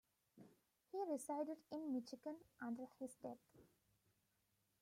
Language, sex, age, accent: English, female, 19-29, England English